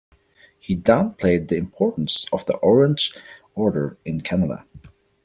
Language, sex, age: English, male, 30-39